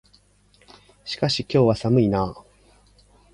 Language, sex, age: Japanese, male, 40-49